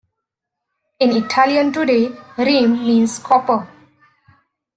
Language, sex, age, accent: English, female, 19-29, United States English